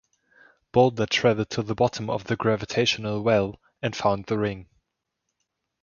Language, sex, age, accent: English, male, under 19, England English